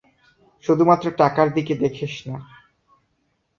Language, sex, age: Bengali, male, 19-29